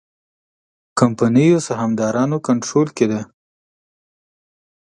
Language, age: Pashto, 19-29